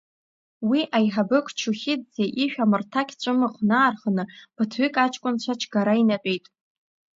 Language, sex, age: Abkhazian, female, under 19